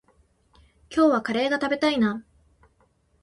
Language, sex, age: Japanese, female, 19-29